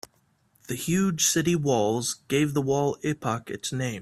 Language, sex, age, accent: English, male, 19-29, United States English